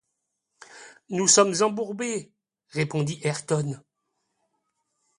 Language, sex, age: French, male, 30-39